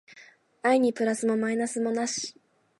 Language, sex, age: Japanese, female, 19-29